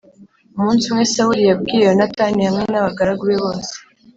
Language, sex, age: Kinyarwanda, female, 19-29